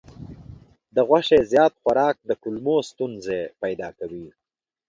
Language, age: Pashto, 50-59